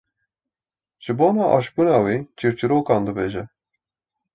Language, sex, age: Kurdish, male, 19-29